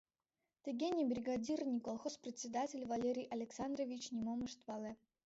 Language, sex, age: Mari, female, under 19